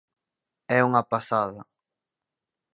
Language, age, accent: Galician, under 19, Oriental (común en zona oriental)